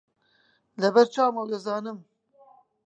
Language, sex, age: Central Kurdish, male, 19-29